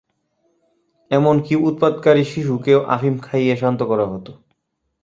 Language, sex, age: Bengali, male, 19-29